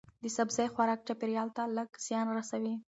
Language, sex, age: Pashto, female, 19-29